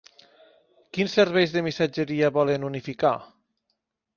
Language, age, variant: Catalan, 30-39, Nord-Occidental